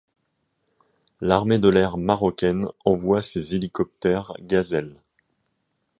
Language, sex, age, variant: French, male, 30-39, Français de métropole